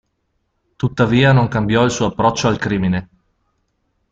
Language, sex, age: Italian, male, 40-49